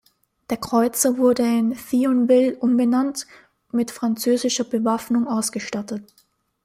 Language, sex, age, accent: German, female, 19-29, Österreichisches Deutsch